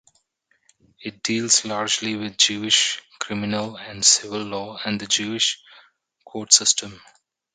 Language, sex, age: English, male, 30-39